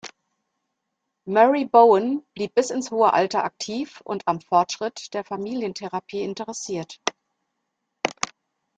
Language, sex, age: German, female, 50-59